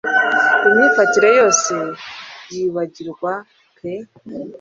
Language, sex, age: Kinyarwanda, female, 30-39